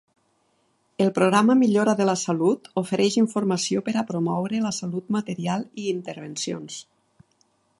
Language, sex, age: Catalan, female, 50-59